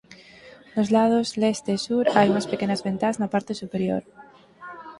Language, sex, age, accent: Galician, female, 19-29, Central (gheada)